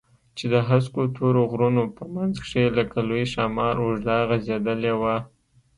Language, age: Pashto, 19-29